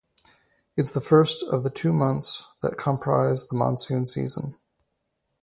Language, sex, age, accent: English, male, 30-39, United States English